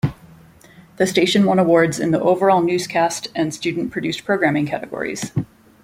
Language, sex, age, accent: English, female, 40-49, United States English